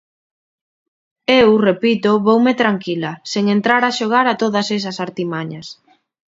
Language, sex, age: Galician, female, 30-39